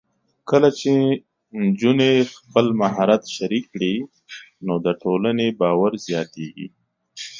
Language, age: Pashto, 50-59